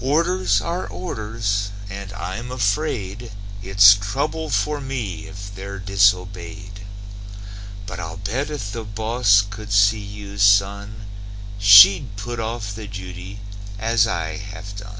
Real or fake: real